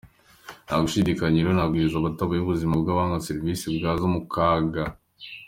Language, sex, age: Kinyarwanda, male, under 19